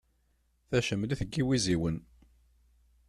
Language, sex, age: Kabyle, male, 50-59